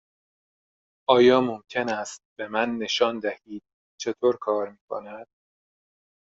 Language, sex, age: Persian, male, 30-39